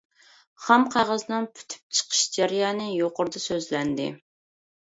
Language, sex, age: Uyghur, female, 19-29